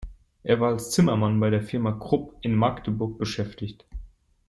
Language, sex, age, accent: German, male, 19-29, Deutschland Deutsch